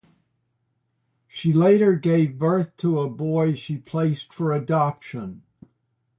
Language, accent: English, United States English